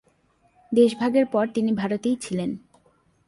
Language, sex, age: Bengali, female, 19-29